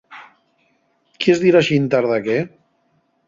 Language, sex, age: Asturian, male, 50-59